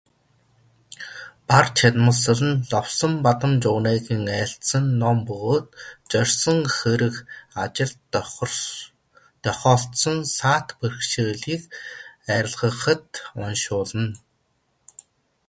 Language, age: Mongolian, 40-49